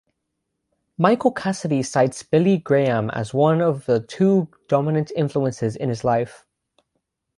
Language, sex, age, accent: English, male, under 19, United States English; England English